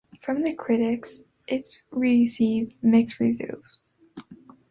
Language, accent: English, United States English